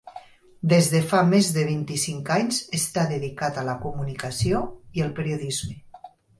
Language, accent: Catalan, valencià